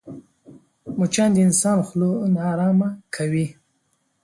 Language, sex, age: Pashto, male, 19-29